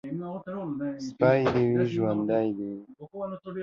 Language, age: Pashto, under 19